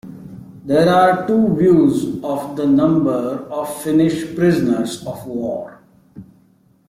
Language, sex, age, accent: English, male, 30-39, India and South Asia (India, Pakistan, Sri Lanka)